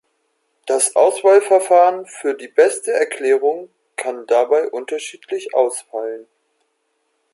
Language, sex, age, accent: German, male, 19-29, Deutschland Deutsch